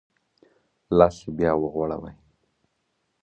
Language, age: Pashto, 19-29